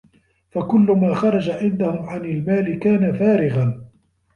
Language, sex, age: Arabic, male, 30-39